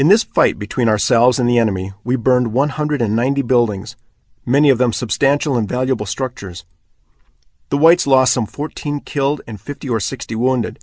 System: none